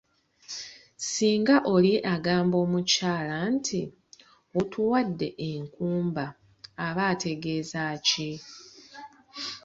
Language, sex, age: Ganda, female, 30-39